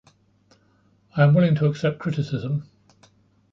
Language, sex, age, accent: English, male, 60-69, England English